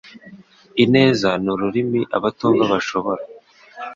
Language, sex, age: Kinyarwanda, male, under 19